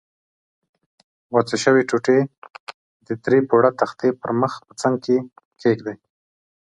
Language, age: Pashto, 30-39